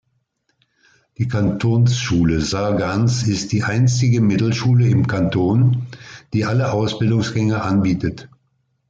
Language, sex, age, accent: German, male, 60-69, Deutschland Deutsch